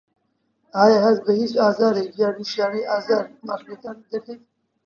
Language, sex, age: Central Kurdish, male, 19-29